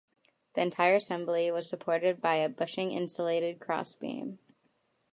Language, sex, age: English, female, under 19